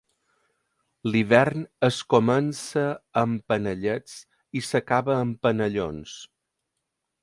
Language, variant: Catalan, Balear